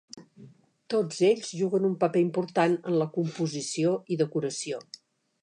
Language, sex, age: Catalan, female, 60-69